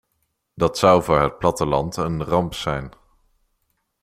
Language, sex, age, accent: Dutch, male, under 19, Nederlands Nederlands